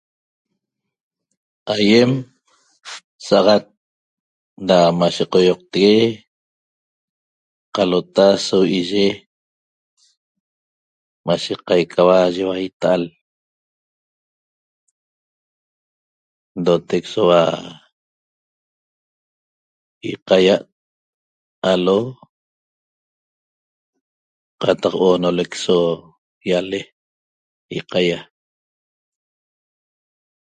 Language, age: Toba, 50-59